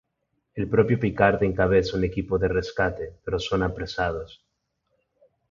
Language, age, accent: Spanish, 40-49, México